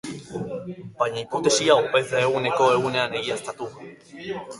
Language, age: Basque, under 19